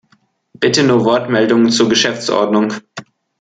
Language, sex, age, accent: German, male, under 19, Deutschland Deutsch